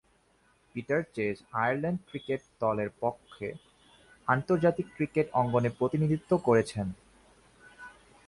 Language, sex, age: Bengali, male, 19-29